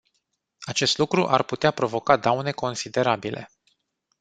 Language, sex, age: Romanian, male, 30-39